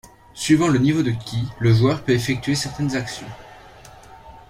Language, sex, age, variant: French, male, under 19, Français de métropole